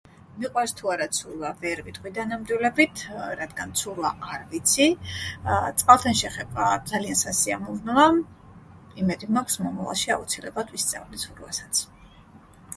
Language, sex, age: Georgian, female, 40-49